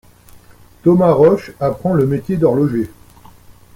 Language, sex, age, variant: French, male, 50-59, Français de métropole